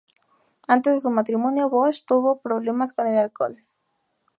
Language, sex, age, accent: Spanish, female, 19-29, México